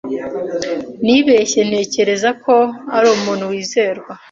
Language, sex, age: Kinyarwanda, female, 19-29